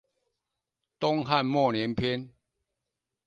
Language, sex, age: Chinese, male, 60-69